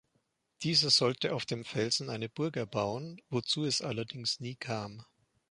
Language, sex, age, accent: German, male, 50-59, Österreichisches Deutsch